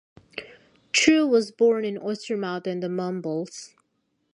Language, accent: English, India and South Asia (India, Pakistan, Sri Lanka)